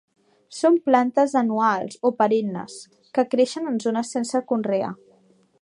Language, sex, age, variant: Catalan, female, 19-29, Central